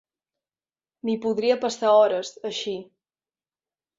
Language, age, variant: Catalan, 19-29, Central